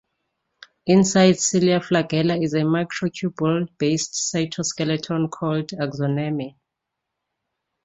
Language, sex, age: English, female, 40-49